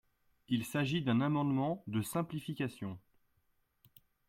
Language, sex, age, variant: French, male, 30-39, Français de métropole